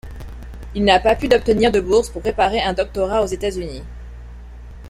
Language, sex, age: French, female, 30-39